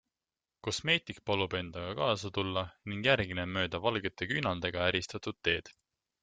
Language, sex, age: Estonian, male, 19-29